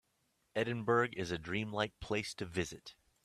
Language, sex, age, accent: English, male, 40-49, United States English